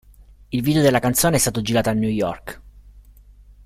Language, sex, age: Italian, male, 30-39